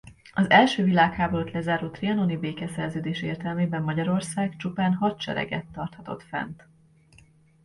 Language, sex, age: Hungarian, female, 40-49